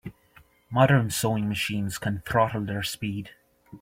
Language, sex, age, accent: English, male, 30-39, Irish English